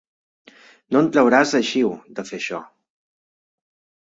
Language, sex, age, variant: Catalan, male, 30-39, Central